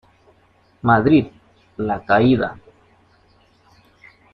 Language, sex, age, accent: Spanish, male, 30-39, América central